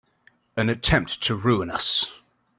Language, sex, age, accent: English, male, 19-29, England English